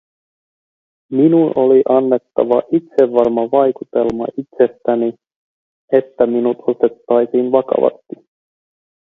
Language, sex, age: Finnish, male, 30-39